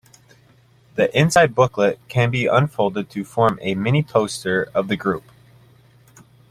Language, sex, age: English, male, 19-29